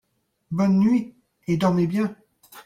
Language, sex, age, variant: French, male, 40-49, Français de métropole